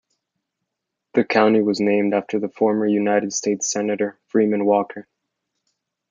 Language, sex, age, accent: English, male, 19-29, United States English